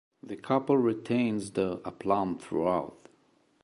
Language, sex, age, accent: English, male, 30-39, Canadian English